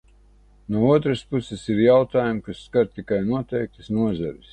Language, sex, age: Latvian, male, 60-69